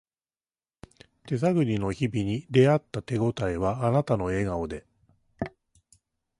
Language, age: Japanese, 50-59